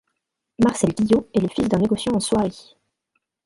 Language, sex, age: French, female, 19-29